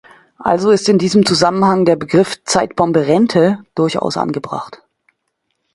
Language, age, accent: German, 40-49, Deutschland Deutsch